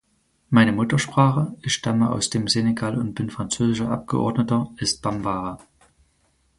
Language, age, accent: German, 19-29, Deutschland Deutsch